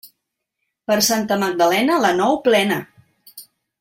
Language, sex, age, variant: Catalan, female, 60-69, Central